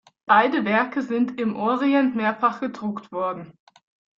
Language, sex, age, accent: German, female, 19-29, Deutschland Deutsch